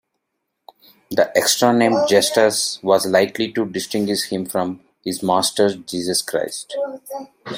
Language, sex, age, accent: English, male, 30-39, India and South Asia (India, Pakistan, Sri Lanka)